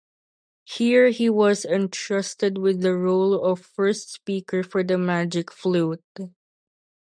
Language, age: English, under 19